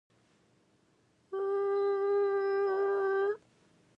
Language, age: English, under 19